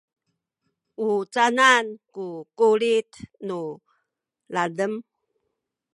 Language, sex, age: Sakizaya, female, 60-69